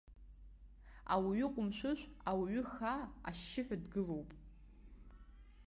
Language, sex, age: Abkhazian, female, 19-29